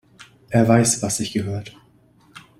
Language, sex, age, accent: German, male, under 19, Deutschland Deutsch